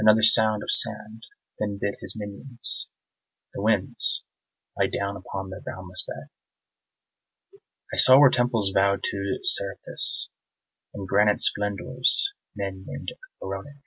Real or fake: real